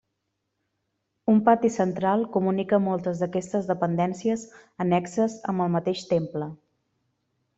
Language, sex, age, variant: Catalan, female, 30-39, Nord-Occidental